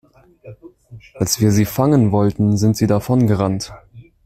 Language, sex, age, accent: German, male, 19-29, Deutschland Deutsch